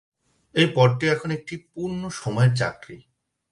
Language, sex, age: Bengali, male, 30-39